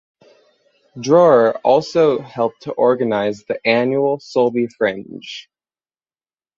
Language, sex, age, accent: English, male, under 19, United States English